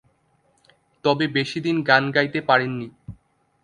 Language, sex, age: Bengali, male, 19-29